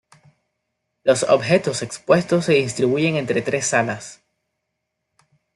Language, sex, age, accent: Spanish, male, 19-29, Caribe: Cuba, Venezuela, Puerto Rico, República Dominicana, Panamá, Colombia caribeña, México caribeño, Costa del golfo de México